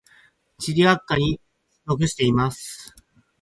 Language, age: Japanese, 19-29